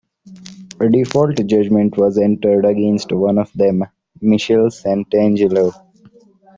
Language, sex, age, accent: English, male, 19-29, India and South Asia (India, Pakistan, Sri Lanka)